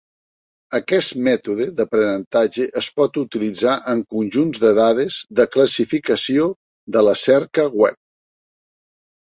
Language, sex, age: Catalan, male, 50-59